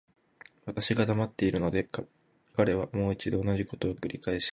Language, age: Japanese, 19-29